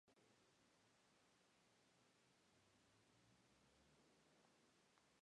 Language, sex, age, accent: Spanish, female, 19-29, México